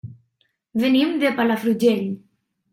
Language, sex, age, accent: Catalan, female, 19-29, valencià